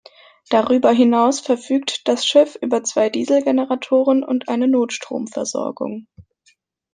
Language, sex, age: German, female, 19-29